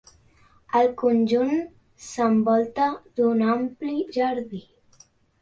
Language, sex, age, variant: Catalan, male, 40-49, Central